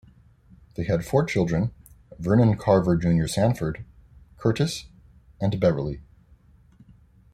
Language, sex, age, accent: English, male, 19-29, United States English